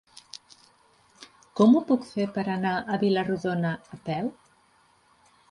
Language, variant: Catalan, Central